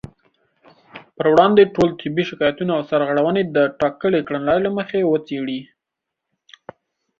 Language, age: Pashto, under 19